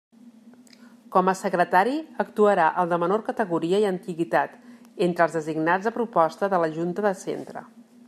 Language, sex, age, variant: Catalan, female, 40-49, Central